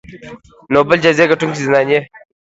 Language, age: Pashto, 19-29